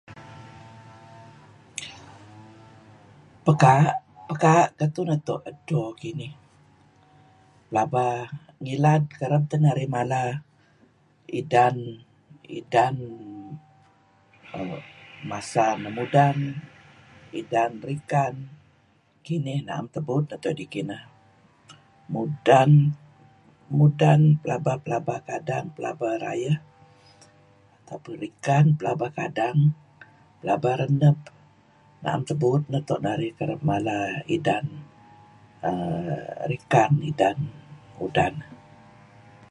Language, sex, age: Kelabit, female, 60-69